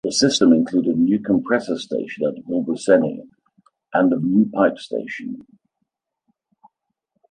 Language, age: English, 60-69